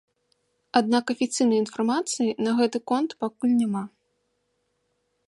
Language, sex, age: Belarusian, female, 19-29